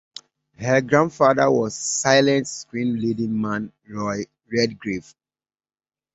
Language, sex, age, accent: English, male, 30-39, United States English